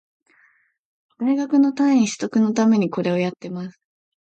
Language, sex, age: Japanese, female, 19-29